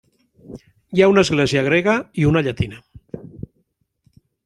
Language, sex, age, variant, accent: Catalan, male, 60-69, Valencià central, valencià